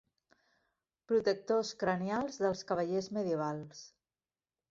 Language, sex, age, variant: Catalan, female, 50-59, Central